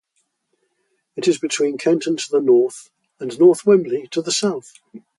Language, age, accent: English, 80-89, England English